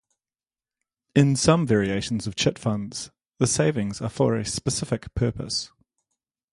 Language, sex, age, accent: English, male, 40-49, New Zealand English